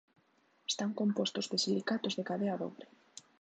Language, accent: Galician, Normativo (estándar)